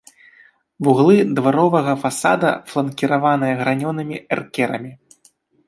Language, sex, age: Belarusian, male, 19-29